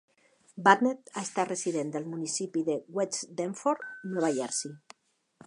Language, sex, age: Catalan, female, 50-59